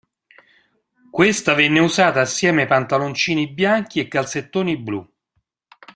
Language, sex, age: Italian, male, 50-59